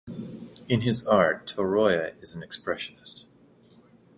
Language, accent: English, United States English